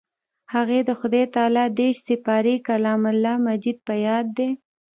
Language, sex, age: Pashto, female, 19-29